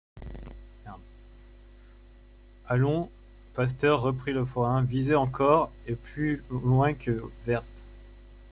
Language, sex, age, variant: French, male, 19-29, Français de métropole